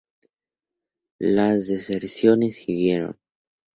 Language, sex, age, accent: Spanish, male, under 19, México